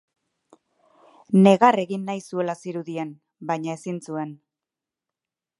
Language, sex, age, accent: Basque, female, 30-39, Erdialdekoa edo Nafarra (Gipuzkoa, Nafarroa)